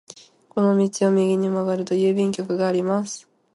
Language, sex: Japanese, female